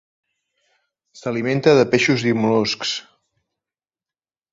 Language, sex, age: Catalan, male, 40-49